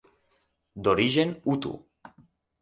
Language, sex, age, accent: Catalan, male, 19-29, central; nord-occidental